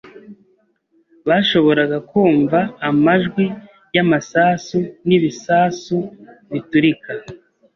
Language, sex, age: Kinyarwanda, male, 30-39